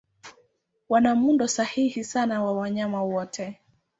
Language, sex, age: Swahili, female, 19-29